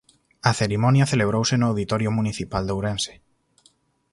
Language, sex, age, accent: Galician, male, 30-39, Central (gheada)